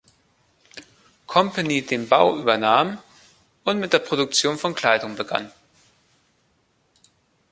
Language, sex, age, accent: German, male, 19-29, Deutschland Deutsch